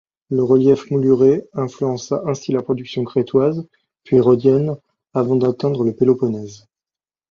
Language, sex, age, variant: French, male, 30-39, Français de métropole